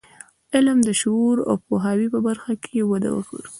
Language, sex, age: Pashto, female, 19-29